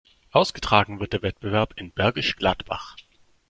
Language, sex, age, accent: German, male, 19-29, Deutschland Deutsch